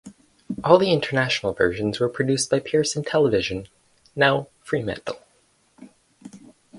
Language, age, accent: English, 19-29, United States English